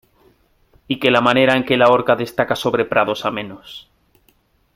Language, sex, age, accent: Spanish, male, 30-39, España: Norte peninsular (Asturias, Castilla y León, Cantabria, País Vasco, Navarra, Aragón, La Rioja, Guadalajara, Cuenca)